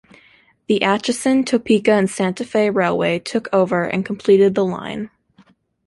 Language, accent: English, United States English